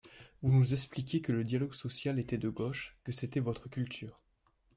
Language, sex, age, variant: French, male, 19-29, Français de métropole